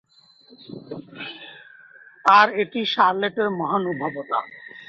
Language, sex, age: Bengali, male, 30-39